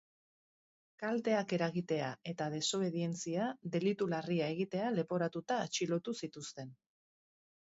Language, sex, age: Basque, female, 40-49